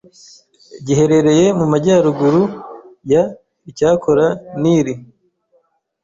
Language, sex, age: Kinyarwanda, male, 30-39